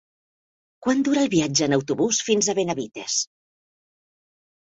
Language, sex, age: Catalan, female, 50-59